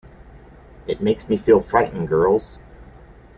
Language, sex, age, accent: English, male, 40-49, United States English